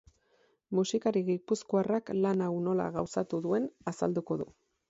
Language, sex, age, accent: Basque, female, 19-29, Erdialdekoa edo Nafarra (Gipuzkoa, Nafarroa)